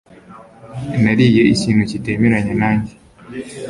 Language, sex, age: Kinyarwanda, male, 19-29